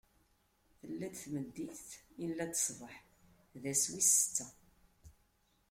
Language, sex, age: Kabyle, female, 80-89